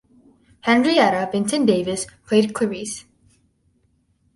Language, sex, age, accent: English, female, under 19, United States English